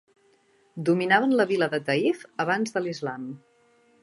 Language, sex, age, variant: Catalan, female, 40-49, Central